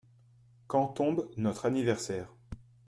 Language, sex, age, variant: French, male, 40-49, Français de métropole